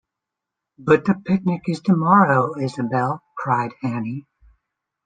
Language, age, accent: English, 30-39, United States English